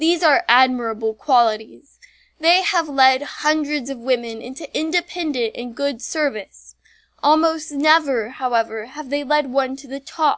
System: none